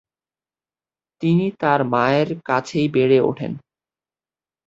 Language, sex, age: Bengali, male, 19-29